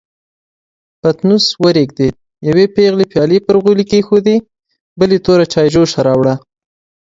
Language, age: Pashto, 19-29